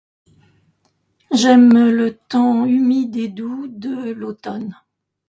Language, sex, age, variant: French, female, 70-79, Français de métropole